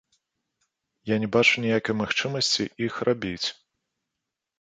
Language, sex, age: Belarusian, male, 40-49